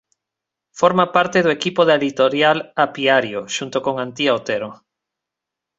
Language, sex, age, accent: Galician, male, 30-39, Normativo (estándar)